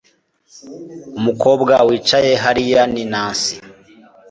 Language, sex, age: Kinyarwanda, male, 19-29